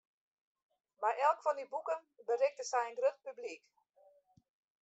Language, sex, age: Western Frisian, female, 50-59